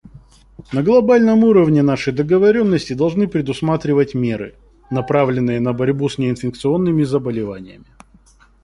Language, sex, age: Russian, male, 19-29